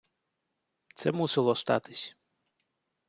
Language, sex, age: Ukrainian, male, 40-49